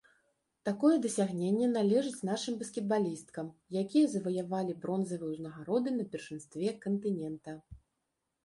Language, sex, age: Belarusian, female, 40-49